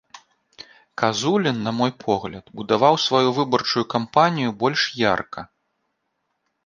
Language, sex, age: Belarusian, male, 30-39